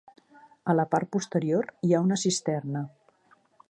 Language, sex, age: Catalan, female, 50-59